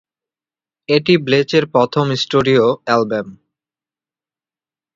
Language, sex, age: Bengali, male, 19-29